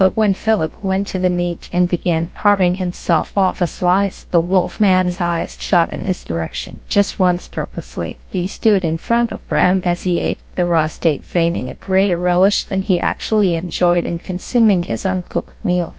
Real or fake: fake